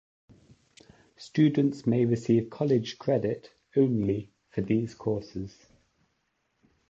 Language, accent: English, England English